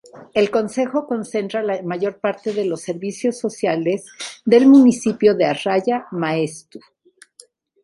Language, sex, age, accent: Spanish, female, 60-69, México